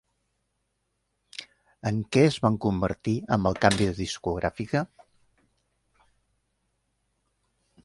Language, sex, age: Catalan, male, 70-79